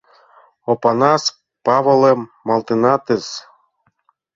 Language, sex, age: Mari, male, 40-49